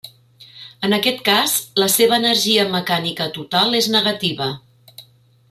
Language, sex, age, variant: Catalan, female, 50-59, Central